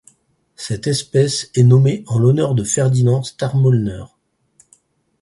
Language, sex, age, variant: French, male, 60-69, Français de métropole